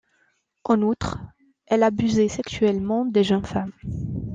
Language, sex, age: French, female, 30-39